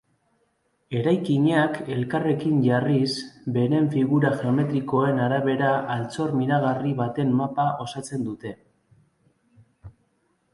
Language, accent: Basque, Mendebalekoa (Araba, Bizkaia, Gipuzkoako mendebaleko herri batzuk)